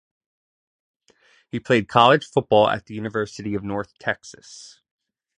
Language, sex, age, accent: English, male, 19-29, United States English